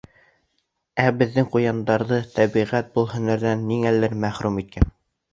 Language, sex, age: Bashkir, male, 19-29